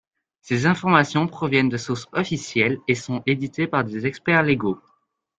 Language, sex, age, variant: French, male, under 19, Français de métropole